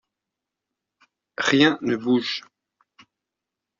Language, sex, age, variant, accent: French, male, 30-39, Français d'Europe, Français de Suisse